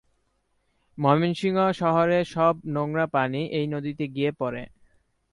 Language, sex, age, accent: Bengali, male, 19-29, Standard Bengali